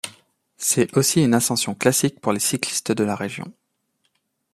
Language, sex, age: French, male, 30-39